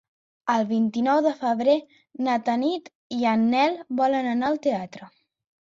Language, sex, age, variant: Catalan, male, 40-49, Central